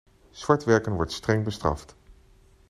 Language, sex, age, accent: Dutch, male, 40-49, Nederlands Nederlands